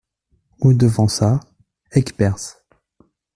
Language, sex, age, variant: French, male, 30-39, Français de métropole